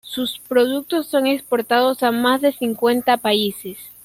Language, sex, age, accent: Spanish, female, under 19, Andino-Pacífico: Colombia, Perú, Ecuador, oeste de Bolivia y Venezuela andina